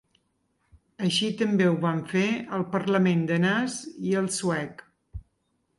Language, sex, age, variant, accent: Catalan, female, 50-59, Balear, menorquí